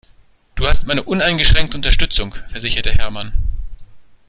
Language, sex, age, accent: German, male, 30-39, Deutschland Deutsch